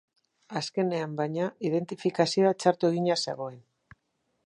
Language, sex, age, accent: Basque, female, 60-69, Mendebalekoa (Araba, Bizkaia, Gipuzkoako mendebaleko herri batzuk)